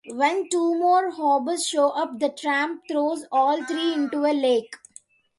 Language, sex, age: English, female, 19-29